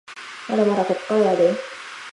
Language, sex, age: Japanese, female, 19-29